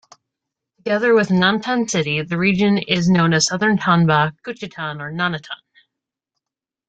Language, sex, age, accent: English, female, 30-39, United States English